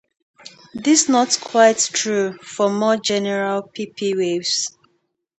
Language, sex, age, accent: English, female, 19-29, England English